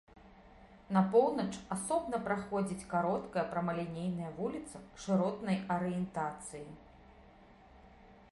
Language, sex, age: Belarusian, female, 30-39